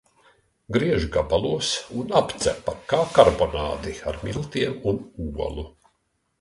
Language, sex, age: Latvian, male, 60-69